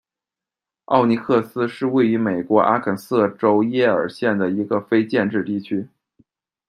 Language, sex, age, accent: Chinese, male, 30-39, 出生地：北京市